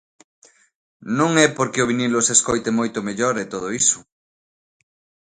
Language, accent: Galician, Normativo (estándar)